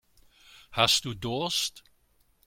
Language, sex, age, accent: German, male, 70-79, Deutschland Deutsch